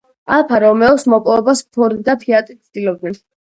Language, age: Georgian, 30-39